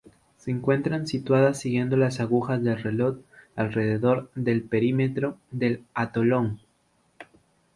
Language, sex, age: Spanish, male, under 19